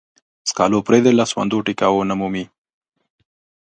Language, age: Pashto, 30-39